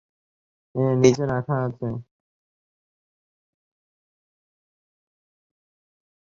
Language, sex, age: Bengali, male, 19-29